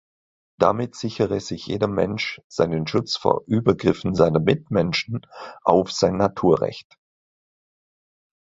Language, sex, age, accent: German, male, 50-59, Deutschland Deutsch